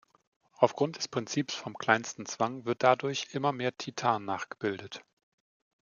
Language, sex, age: German, male, 40-49